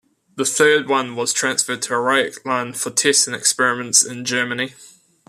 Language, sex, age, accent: English, male, 19-29, New Zealand English